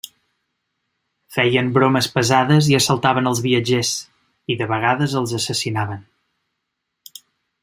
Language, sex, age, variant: Catalan, male, 30-39, Central